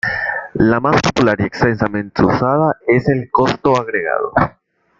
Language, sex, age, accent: Spanish, male, 19-29, Caribe: Cuba, Venezuela, Puerto Rico, República Dominicana, Panamá, Colombia caribeña, México caribeño, Costa del golfo de México